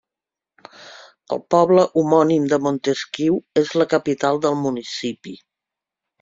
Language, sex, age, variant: Catalan, female, 60-69, Central